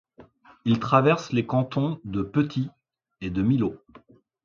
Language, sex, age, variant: French, male, 50-59, Français de métropole